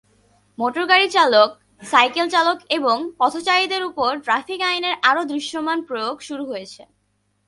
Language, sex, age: Bengali, male, 19-29